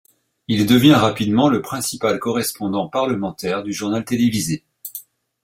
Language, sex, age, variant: French, male, 40-49, Français de métropole